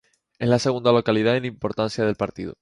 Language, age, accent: Spanish, 19-29, España: Islas Canarias